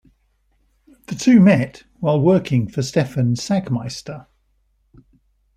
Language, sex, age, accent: English, male, 60-69, England English